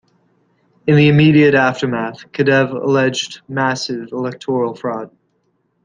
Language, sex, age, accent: English, male, 19-29, United States English